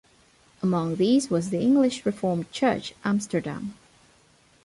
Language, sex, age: English, female, under 19